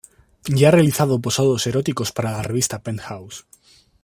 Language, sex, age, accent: Spanish, male, 19-29, España: Centro-Sur peninsular (Madrid, Toledo, Castilla-La Mancha)